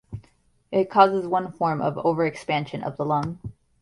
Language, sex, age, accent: English, female, 19-29, United States English